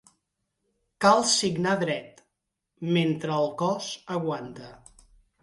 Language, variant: Catalan, Central